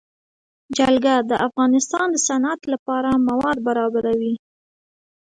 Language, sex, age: Pashto, female, 19-29